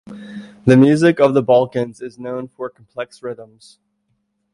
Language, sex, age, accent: English, male, 30-39, United States English